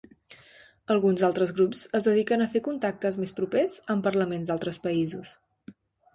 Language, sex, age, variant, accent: Catalan, female, 19-29, Central, septentrional